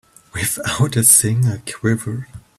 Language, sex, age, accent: English, male, 30-39, England English